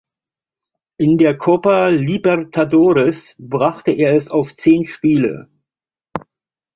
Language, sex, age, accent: German, male, 50-59, Deutschland Deutsch